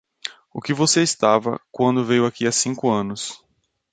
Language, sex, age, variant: Portuguese, male, 30-39, Portuguese (Brasil)